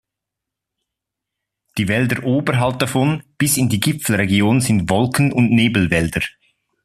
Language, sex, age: German, male, 30-39